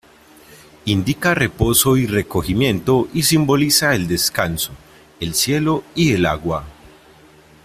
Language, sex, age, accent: Spanish, male, 19-29, Andino-Pacífico: Colombia, Perú, Ecuador, oeste de Bolivia y Venezuela andina